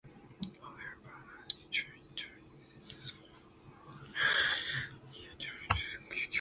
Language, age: English, under 19